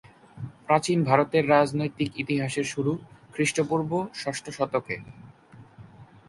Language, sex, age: Bengali, male, under 19